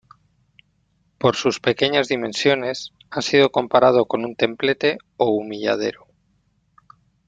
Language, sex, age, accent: Spanish, male, 40-49, España: Norte peninsular (Asturias, Castilla y León, Cantabria, País Vasco, Navarra, Aragón, La Rioja, Guadalajara, Cuenca)